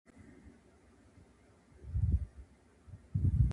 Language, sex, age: Japanese, female, 19-29